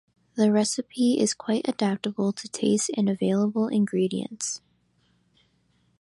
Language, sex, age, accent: English, female, under 19, United States English